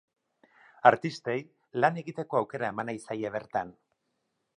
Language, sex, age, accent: Basque, male, 50-59, Erdialdekoa edo Nafarra (Gipuzkoa, Nafarroa)